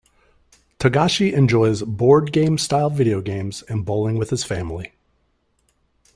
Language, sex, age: English, male, 40-49